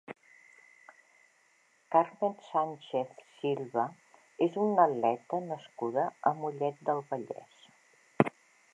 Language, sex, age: Catalan, female, 70-79